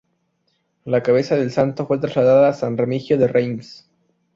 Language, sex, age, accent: Spanish, male, 19-29, México